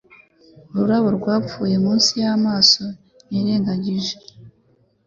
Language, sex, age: Kinyarwanda, female, 19-29